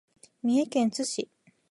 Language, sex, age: Japanese, female, 19-29